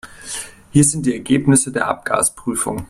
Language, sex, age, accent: German, male, 30-39, Deutschland Deutsch